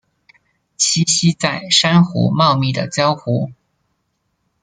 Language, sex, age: Chinese, male, 30-39